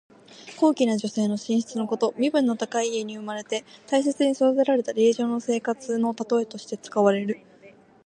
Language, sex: Japanese, female